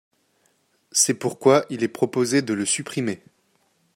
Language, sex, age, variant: French, male, 19-29, Français de métropole